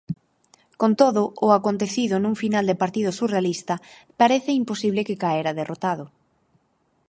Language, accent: Galician, Normativo (estándar)